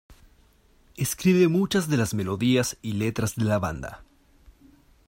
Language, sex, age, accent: Spanish, male, 19-29, Chileno: Chile, Cuyo